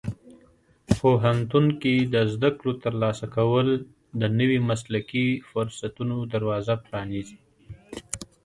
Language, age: Pashto, 30-39